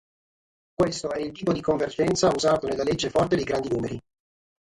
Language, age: Italian, 40-49